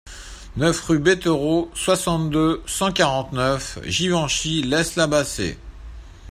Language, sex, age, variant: French, male, 40-49, Français de métropole